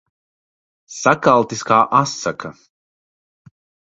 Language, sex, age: Latvian, male, 30-39